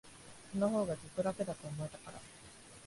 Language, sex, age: Japanese, female, 19-29